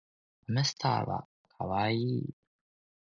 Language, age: Japanese, 19-29